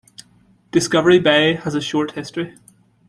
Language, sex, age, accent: English, male, 19-29, Irish English